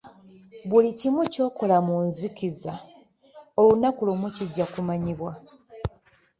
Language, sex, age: Ganda, female, 19-29